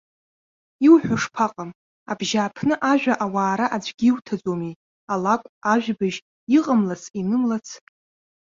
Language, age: Abkhazian, 19-29